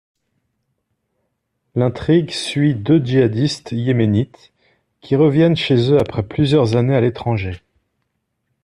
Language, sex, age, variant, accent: French, male, 40-49, Français d'Europe, Français de Suisse